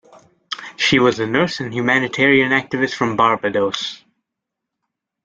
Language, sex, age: English, male, under 19